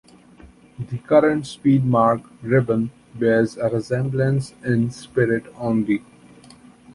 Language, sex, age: English, male, 19-29